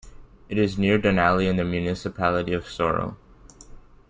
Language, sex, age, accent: English, male, under 19, United States English